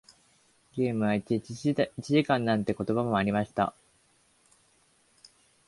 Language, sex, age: Japanese, male, under 19